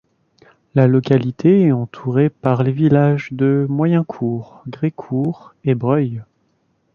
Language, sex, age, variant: French, male, 30-39, Français de métropole